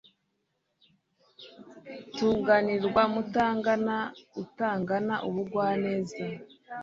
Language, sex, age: Kinyarwanda, female, 30-39